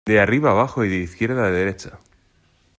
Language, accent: Spanish, España: Norte peninsular (Asturias, Castilla y León, Cantabria, País Vasco, Navarra, Aragón, La Rioja, Guadalajara, Cuenca)